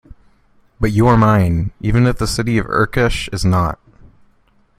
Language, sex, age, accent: English, male, 19-29, United States English